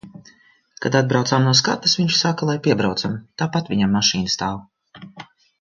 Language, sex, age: Latvian, female, 40-49